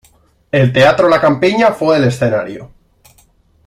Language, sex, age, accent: Spanish, male, under 19, España: Centro-Sur peninsular (Madrid, Toledo, Castilla-La Mancha)